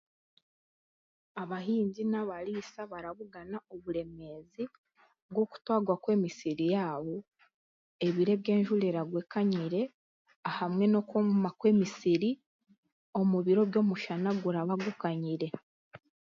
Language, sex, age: Chiga, female, 19-29